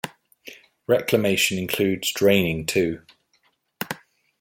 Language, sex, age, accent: English, male, 40-49, England English